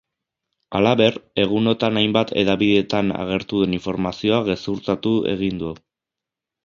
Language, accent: Basque, Erdialdekoa edo Nafarra (Gipuzkoa, Nafarroa)